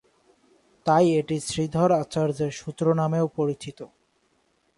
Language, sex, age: Bengali, male, 19-29